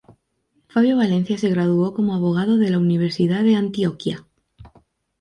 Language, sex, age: Spanish, female, 19-29